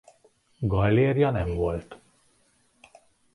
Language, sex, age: Hungarian, male, 30-39